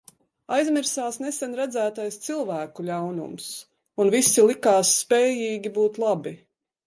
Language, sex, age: Latvian, female, 40-49